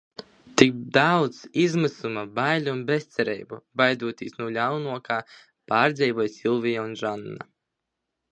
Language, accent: Latvian, Latgaliešu